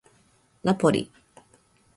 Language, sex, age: Japanese, female, 40-49